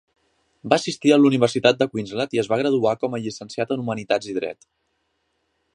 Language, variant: Catalan, Central